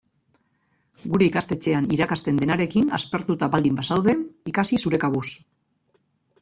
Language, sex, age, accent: Basque, female, 40-49, Mendebalekoa (Araba, Bizkaia, Gipuzkoako mendebaleko herri batzuk)